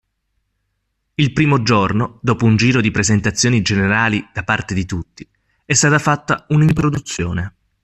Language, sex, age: Italian, male, 30-39